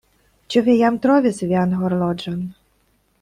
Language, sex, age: Esperanto, female, 30-39